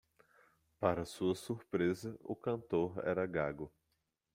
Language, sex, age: Portuguese, male, 30-39